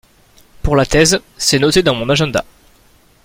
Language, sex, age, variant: French, male, 19-29, Français de métropole